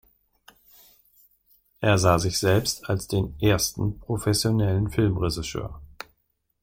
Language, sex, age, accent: German, male, 40-49, Deutschland Deutsch